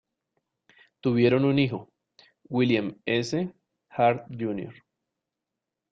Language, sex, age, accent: Spanish, male, 19-29, Caribe: Cuba, Venezuela, Puerto Rico, República Dominicana, Panamá, Colombia caribeña, México caribeño, Costa del golfo de México